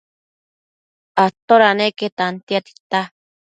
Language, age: Matsés, 30-39